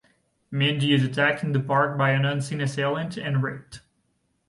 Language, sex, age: English, male, 19-29